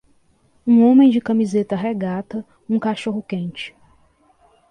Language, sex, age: Portuguese, female, 19-29